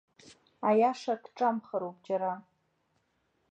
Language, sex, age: Abkhazian, female, under 19